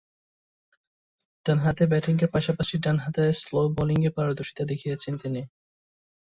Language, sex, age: Bengali, male, 19-29